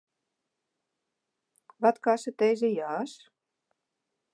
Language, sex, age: Western Frisian, female, 50-59